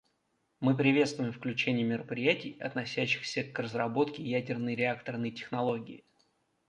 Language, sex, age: Russian, male, 19-29